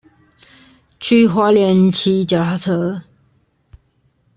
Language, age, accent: Chinese, 19-29, 出生地：彰化縣